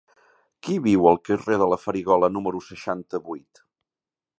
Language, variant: Catalan, Central